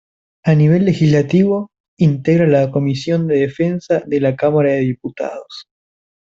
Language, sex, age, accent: Spanish, male, under 19, Rioplatense: Argentina, Uruguay, este de Bolivia, Paraguay